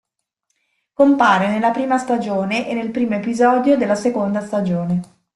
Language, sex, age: Italian, female, 40-49